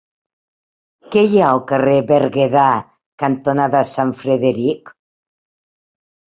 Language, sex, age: Catalan, female, 60-69